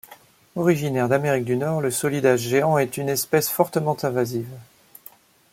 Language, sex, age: French, male, 40-49